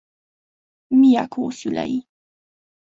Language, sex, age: Hungarian, female, 19-29